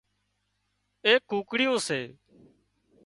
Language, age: Wadiyara Koli, 19-29